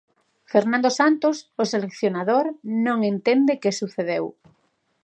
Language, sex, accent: Galician, female, Normativo (estándar)